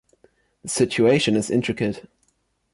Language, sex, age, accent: English, male, under 19, United States English